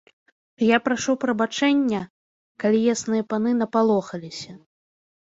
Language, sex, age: Belarusian, female, 19-29